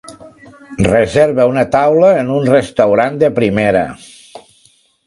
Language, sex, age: Catalan, male, 60-69